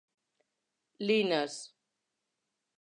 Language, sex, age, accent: Galician, female, 40-49, Normativo (estándar)